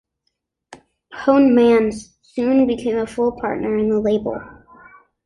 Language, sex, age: English, male, 19-29